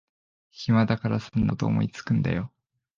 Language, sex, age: Japanese, male, 19-29